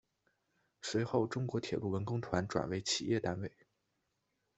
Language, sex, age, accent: Chinese, male, 19-29, 出生地：辽宁省